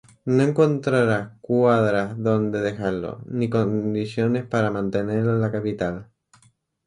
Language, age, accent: Spanish, 19-29, España: Islas Canarias